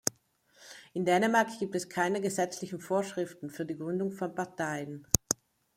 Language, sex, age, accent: German, female, 30-39, Österreichisches Deutsch